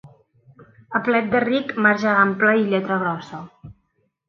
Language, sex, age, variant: Catalan, female, 19-29, Central